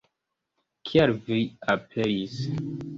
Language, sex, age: Esperanto, male, 19-29